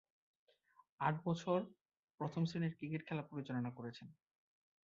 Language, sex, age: Bengali, male, 19-29